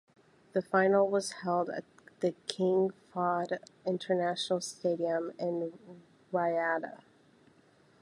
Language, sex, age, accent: English, female, 19-29, United States English